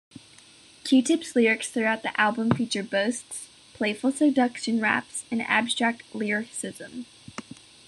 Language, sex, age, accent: English, female, under 19, United States English